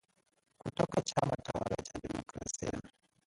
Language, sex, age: Swahili, male, 30-39